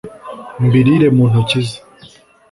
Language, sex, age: Kinyarwanda, male, 19-29